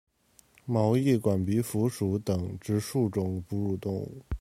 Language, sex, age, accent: Chinese, male, 19-29, 出生地：北京市